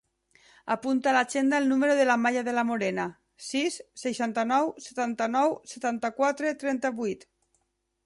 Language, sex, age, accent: Catalan, female, 40-49, valencià